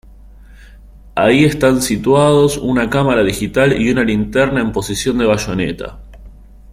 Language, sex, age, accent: Spanish, male, 19-29, Rioplatense: Argentina, Uruguay, este de Bolivia, Paraguay